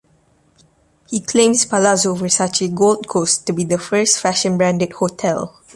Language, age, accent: English, under 19, United States English